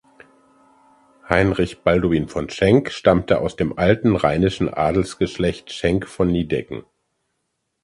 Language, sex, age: German, male, 50-59